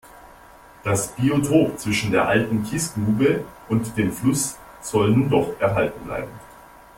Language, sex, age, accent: German, male, 50-59, Deutschland Deutsch